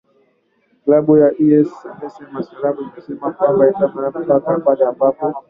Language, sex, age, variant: Swahili, male, 19-29, Kiswahili cha Bara ya Kenya